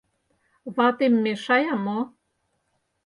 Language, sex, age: Mari, female, 60-69